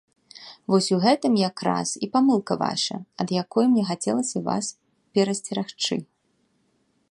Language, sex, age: Belarusian, female, 30-39